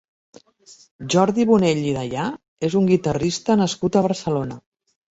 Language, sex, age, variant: Catalan, female, 50-59, Central